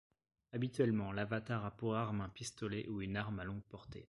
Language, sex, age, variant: French, male, 30-39, Français de métropole